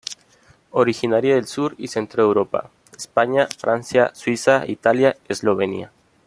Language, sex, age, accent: Spanish, male, 19-29, México